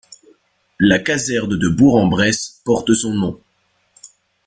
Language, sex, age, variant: French, male, 19-29, Français de métropole